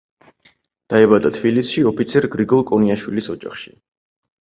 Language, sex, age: Georgian, male, 19-29